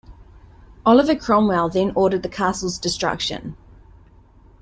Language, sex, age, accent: English, female, 30-39, New Zealand English